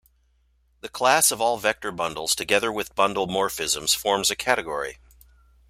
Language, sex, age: English, male, 50-59